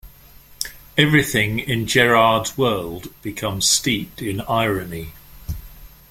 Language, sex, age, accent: English, male, 60-69, England English